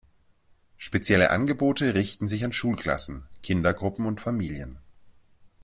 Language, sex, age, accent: German, male, 30-39, Deutschland Deutsch